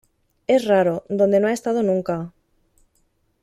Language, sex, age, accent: Spanish, female, 30-39, España: Norte peninsular (Asturias, Castilla y León, Cantabria, País Vasco, Navarra, Aragón, La Rioja, Guadalajara, Cuenca)